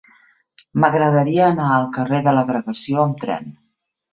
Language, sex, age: Catalan, female, 50-59